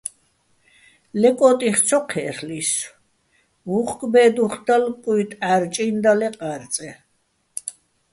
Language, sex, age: Bats, female, 60-69